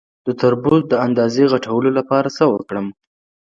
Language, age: Pashto, under 19